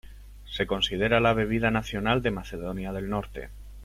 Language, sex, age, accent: Spanish, male, 19-29, España: Sur peninsular (Andalucia, Extremadura, Murcia)